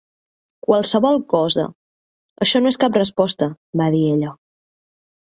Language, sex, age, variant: Catalan, female, 19-29, Central